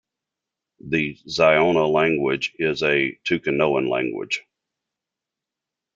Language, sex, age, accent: English, male, 50-59, United States English